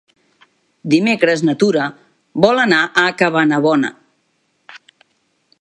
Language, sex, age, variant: Catalan, female, 50-59, Central